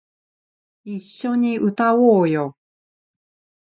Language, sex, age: Japanese, female, 40-49